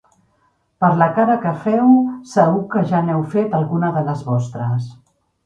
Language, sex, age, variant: Catalan, female, 50-59, Central